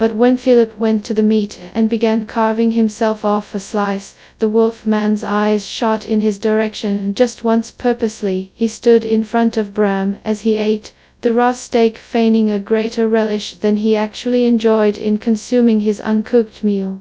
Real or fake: fake